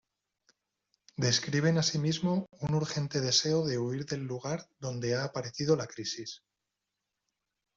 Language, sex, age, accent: Spanish, male, 30-39, España: Norte peninsular (Asturias, Castilla y León, Cantabria, País Vasco, Navarra, Aragón, La Rioja, Guadalajara, Cuenca)